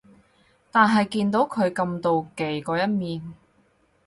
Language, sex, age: Cantonese, female, 19-29